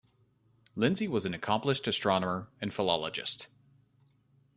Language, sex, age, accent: English, male, 30-39, United States English